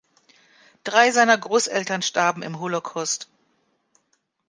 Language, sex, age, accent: German, female, 50-59, Deutschland Deutsch